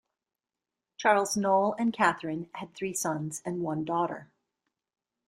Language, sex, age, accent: English, female, 40-49, United States English